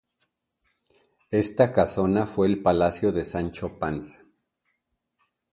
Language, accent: Spanish, México